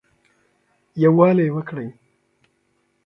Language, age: Pashto, 30-39